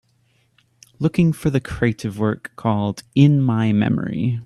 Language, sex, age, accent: English, male, 19-29, United States English